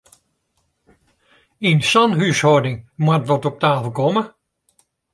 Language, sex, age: Western Frisian, male, 70-79